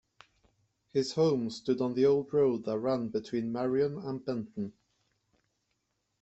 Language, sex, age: English, male, 30-39